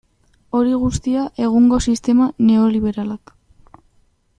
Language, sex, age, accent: Basque, female, under 19, Mendebalekoa (Araba, Bizkaia, Gipuzkoako mendebaleko herri batzuk)